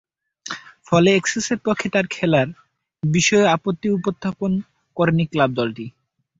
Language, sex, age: Bengali, male, 19-29